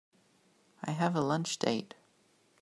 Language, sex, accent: English, female, Australian English